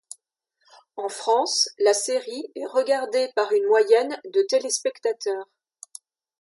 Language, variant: French, Français de métropole